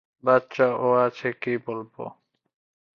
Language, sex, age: Bengali, male, 19-29